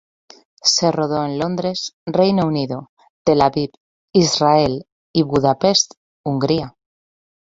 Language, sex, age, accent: Spanish, female, 30-39, España: Centro-Sur peninsular (Madrid, Toledo, Castilla-La Mancha)